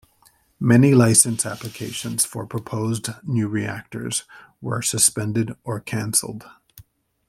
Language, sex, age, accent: English, male, 30-39, United States English